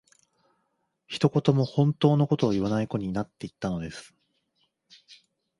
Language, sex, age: Japanese, male, 30-39